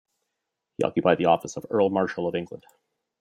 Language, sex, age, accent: English, male, 30-39, Canadian English